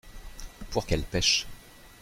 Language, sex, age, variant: French, male, 30-39, Français de métropole